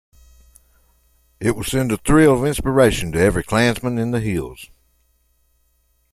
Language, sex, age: English, male, 40-49